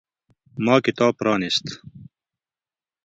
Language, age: Pashto, 30-39